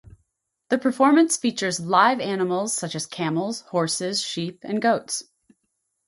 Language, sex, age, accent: English, female, 40-49, United States English